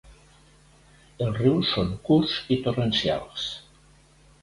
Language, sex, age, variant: Catalan, male, 60-69, Nord-Occidental